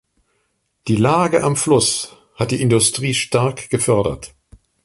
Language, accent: German, Deutschland Deutsch